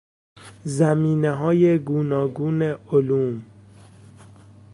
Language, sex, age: Persian, male, 19-29